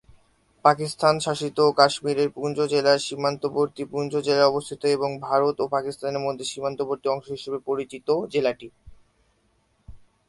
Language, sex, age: Bengali, male, 19-29